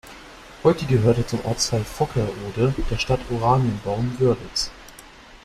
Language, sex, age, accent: German, male, under 19, Deutschland Deutsch